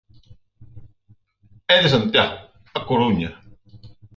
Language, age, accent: Galician, 50-59, Atlántico (seseo e gheada)